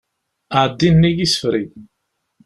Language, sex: Kabyle, male